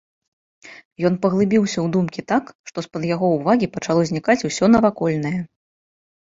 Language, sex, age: Belarusian, female, 19-29